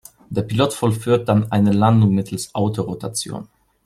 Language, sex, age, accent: German, male, 30-39, Polnisch Deutsch